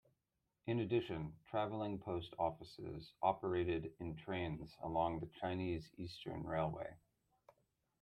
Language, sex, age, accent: English, male, 40-49, United States English